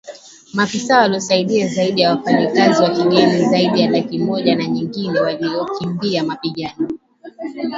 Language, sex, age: Swahili, female, 19-29